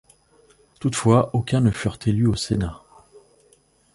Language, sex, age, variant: French, male, 30-39, Français de métropole